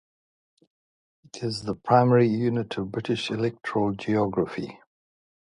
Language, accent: English, Southern African (South Africa, Zimbabwe, Namibia)